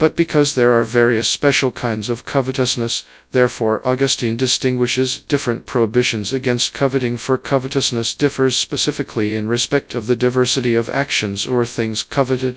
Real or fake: fake